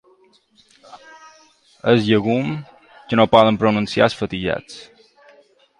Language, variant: Catalan, Balear